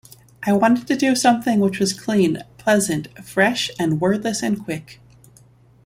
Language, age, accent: English, 19-29, United States English